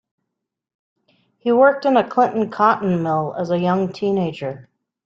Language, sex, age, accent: English, female, 50-59, United States English